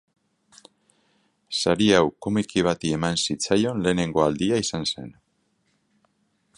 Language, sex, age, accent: Basque, male, 40-49, Mendebalekoa (Araba, Bizkaia, Gipuzkoako mendebaleko herri batzuk)